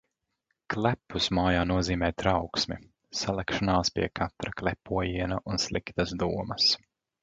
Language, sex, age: Latvian, male, 40-49